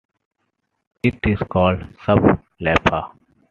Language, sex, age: English, male, 19-29